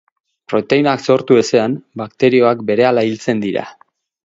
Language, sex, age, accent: Basque, male, 30-39, Erdialdekoa edo Nafarra (Gipuzkoa, Nafarroa)